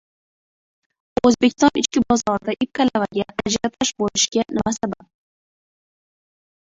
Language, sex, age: Uzbek, female, 19-29